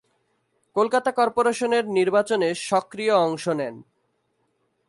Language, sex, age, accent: Bengali, male, 19-29, fluent